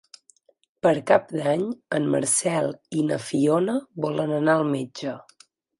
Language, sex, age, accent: Catalan, female, 19-29, gironí